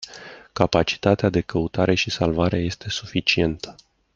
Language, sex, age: Romanian, male, 40-49